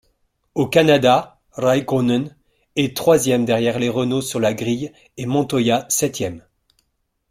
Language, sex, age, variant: French, male, 40-49, Français de métropole